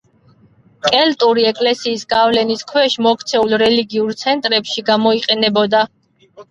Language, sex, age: Georgian, male, 30-39